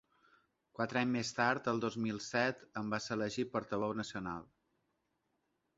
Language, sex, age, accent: Catalan, male, 40-49, balear; central